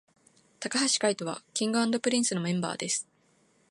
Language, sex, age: Japanese, female, 19-29